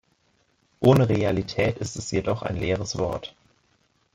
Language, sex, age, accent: German, male, 19-29, Deutschland Deutsch